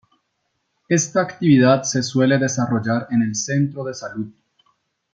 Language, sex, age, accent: Spanish, male, 19-29, Andino-Pacífico: Colombia, Perú, Ecuador, oeste de Bolivia y Venezuela andina